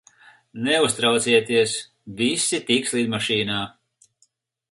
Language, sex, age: Latvian, male, 50-59